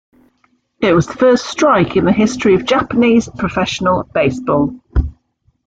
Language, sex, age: English, female, 50-59